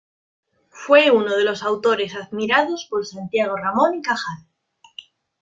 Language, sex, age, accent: Spanish, female, 19-29, España: Norte peninsular (Asturias, Castilla y León, Cantabria, País Vasco, Navarra, Aragón, La Rioja, Guadalajara, Cuenca)